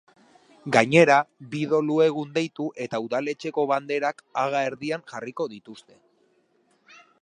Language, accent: Basque, Mendebalekoa (Araba, Bizkaia, Gipuzkoako mendebaleko herri batzuk)